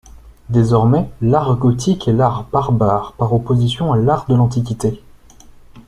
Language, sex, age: French, male, 19-29